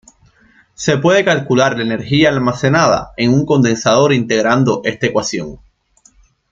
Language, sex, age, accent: Spanish, male, 19-29, Caribe: Cuba, Venezuela, Puerto Rico, República Dominicana, Panamá, Colombia caribeña, México caribeño, Costa del golfo de México